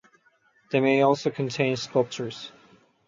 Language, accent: English, United States English